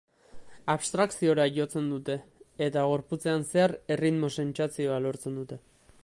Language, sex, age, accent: Basque, male, 19-29, Mendebalekoa (Araba, Bizkaia, Gipuzkoako mendebaleko herri batzuk)